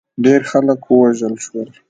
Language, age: Pashto, 19-29